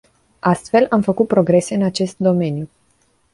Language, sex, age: Romanian, female, 19-29